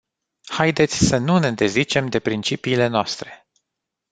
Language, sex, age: Romanian, male, 30-39